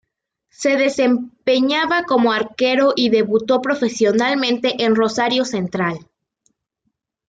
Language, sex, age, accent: Spanish, female, under 19, México